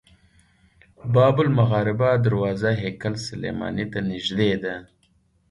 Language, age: Pashto, 19-29